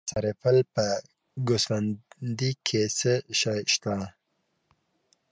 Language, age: Pashto, 19-29